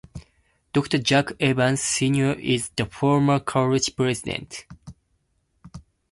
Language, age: English, 19-29